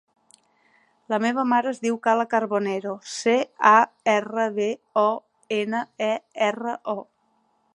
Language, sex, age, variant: Catalan, female, 40-49, Central